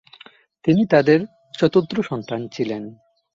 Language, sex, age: Bengali, male, 19-29